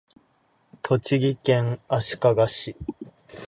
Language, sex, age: Japanese, male, 19-29